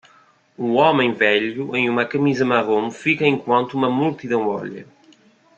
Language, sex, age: Portuguese, male, 30-39